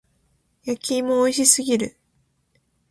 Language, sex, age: Japanese, female, 19-29